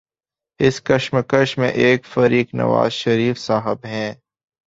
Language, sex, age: Urdu, male, 19-29